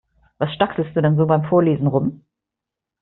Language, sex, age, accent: German, female, 50-59, Deutschland Deutsch